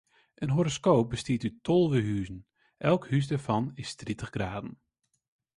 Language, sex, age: Western Frisian, male, 19-29